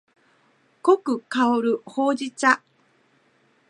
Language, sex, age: Japanese, female, 50-59